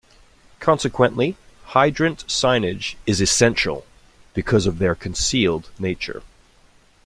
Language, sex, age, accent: English, male, 40-49, United States English